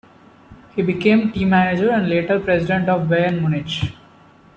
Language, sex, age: English, male, 19-29